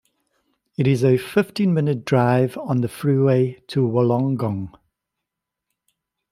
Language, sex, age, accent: English, male, 50-59, Southern African (South Africa, Zimbabwe, Namibia)